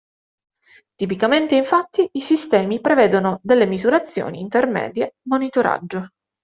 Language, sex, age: Italian, female, 19-29